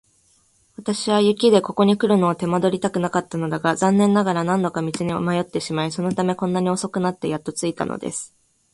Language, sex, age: Japanese, female, 19-29